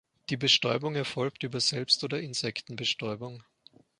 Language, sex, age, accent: German, male, 50-59, Österreichisches Deutsch